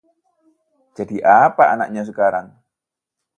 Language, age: Indonesian, 30-39